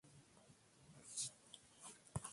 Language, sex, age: Swahili, male, 30-39